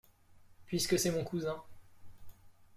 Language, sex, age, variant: French, male, 19-29, Français de métropole